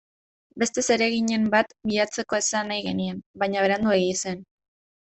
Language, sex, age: Basque, female, 19-29